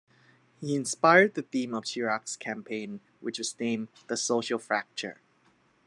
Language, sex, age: English, male, 30-39